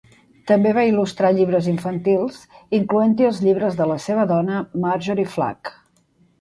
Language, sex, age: Catalan, female, 50-59